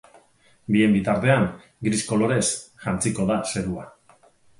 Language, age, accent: Basque, 40-49, Mendebalekoa (Araba, Bizkaia, Gipuzkoako mendebaleko herri batzuk)